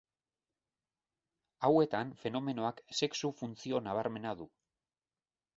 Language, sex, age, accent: Basque, male, 40-49, Mendebalekoa (Araba, Bizkaia, Gipuzkoako mendebaleko herri batzuk)